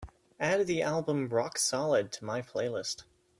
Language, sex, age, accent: English, male, 19-29, United States English